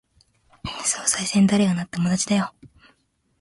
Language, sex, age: Japanese, female, 19-29